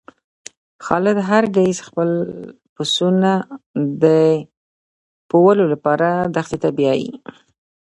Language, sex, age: Pashto, female, 50-59